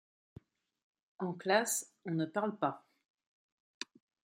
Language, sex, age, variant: French, female, 40-49, Français de métropole